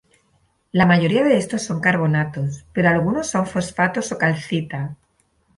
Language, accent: Spanish, España: Sur peninsular (Andalucia, Extremadura, Murcia)